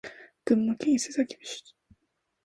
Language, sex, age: Japanese, female, under 19